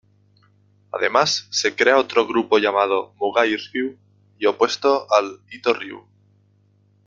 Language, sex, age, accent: Spanish, male, 19-29, España: Norte peninsular (Asturias, Castilla y León, Cantabria, País Vasco, Navarra, Aragón, La Rioja, Guadalajara, Cuenca)